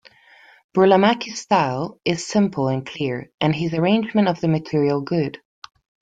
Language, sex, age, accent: English, female, 30-39, England English